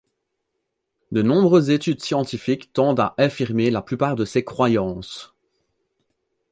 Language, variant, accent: French, Français d'Europe, Français de Belgique